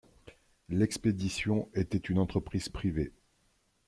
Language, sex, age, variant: French, male, 40-49, Français de métropole